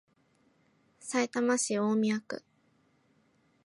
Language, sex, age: Japanese, female, 19-29